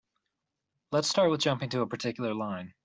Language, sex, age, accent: English, male, 30-39, United States English